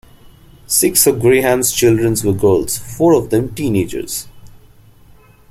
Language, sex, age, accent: English, male, 19-29, India and South Asia (India, Pakistan, Sri Lanka)